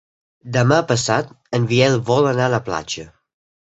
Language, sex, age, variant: Catalan, male, under 19, Central